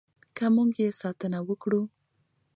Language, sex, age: Pashto, female, 19-29